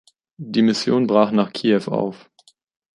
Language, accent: German, Deutschland Deutsch